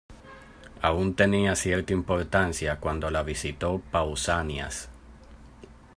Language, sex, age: Spanish, male, 19-29